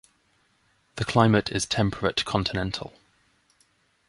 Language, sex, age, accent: English, male, 19-29, England English